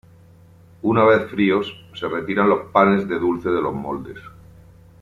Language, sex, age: Spanish, male, 50-59